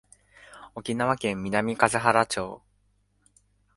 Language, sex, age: Japanese, male, 19-29